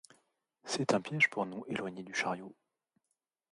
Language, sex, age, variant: French, male, 30-39, Français de métropole